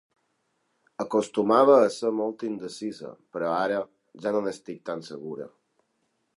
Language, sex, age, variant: Catalan, male, 19-29, Balear